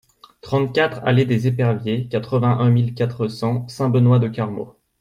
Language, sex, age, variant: French, male, 30-39, Français de métropole